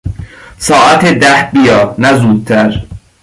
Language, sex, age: Persian, male, under 19